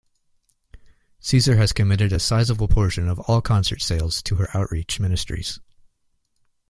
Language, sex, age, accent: English, male, 19-29, United States English